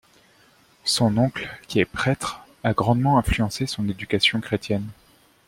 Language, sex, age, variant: French, male, 19-29, Français de métropole